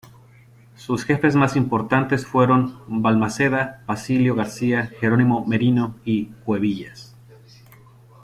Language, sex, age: Spanish, male, 30-39